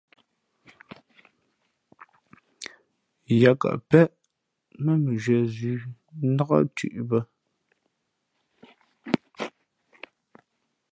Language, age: Fe'fe', 19-29